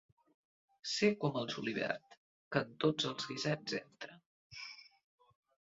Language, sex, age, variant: Catalan, male, under 19, Central